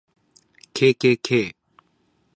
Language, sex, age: Japanese, male, 19-29